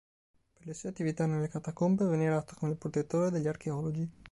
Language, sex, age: Italian, male, 19-29